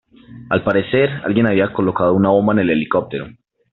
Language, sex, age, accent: Spanish, male, 19-29, Andino-Pacífico: Colombia, Perú, Ecuador, oeste de Bolivia y Venezuela andina